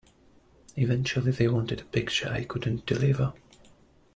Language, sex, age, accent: English, male, 30-39, England English